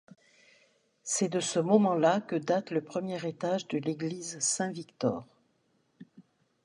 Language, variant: French, Français de métropole